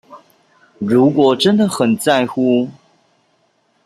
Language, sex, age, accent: Chinese, male, 40-49, 出生地：臺北市